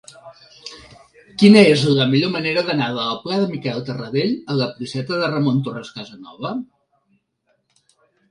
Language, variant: Catalan, Central